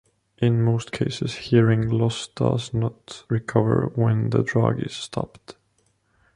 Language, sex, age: English, male, 19-29